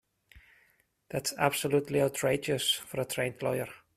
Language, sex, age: English, male, 30-39